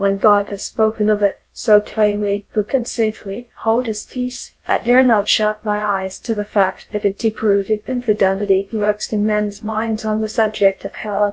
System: TTS, GlowTTS